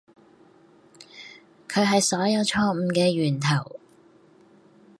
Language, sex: Cantonese, female